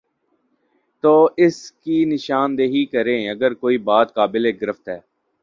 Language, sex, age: Urdu, male, 19-29